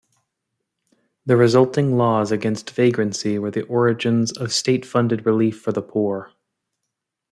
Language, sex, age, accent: English, male, 19-29, United States English